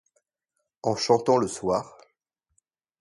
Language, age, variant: French, 19-29, Français de métropole